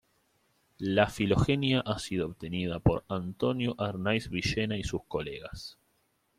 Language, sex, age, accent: Spanish, male, 19-29, Rioplatense: Argentina, Uruguay, este de Bolivia, Paraguay